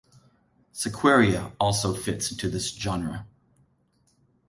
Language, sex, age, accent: English, male, 40-49, United States English